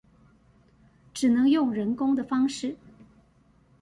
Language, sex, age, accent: Chinese, female, 40-49, 出生地：臺北市